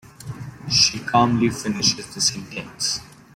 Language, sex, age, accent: English, male, 19-29, India and South Asia (India, Pakistan, Sri Lanka)